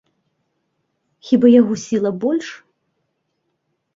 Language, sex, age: Belarusian, female, 40-49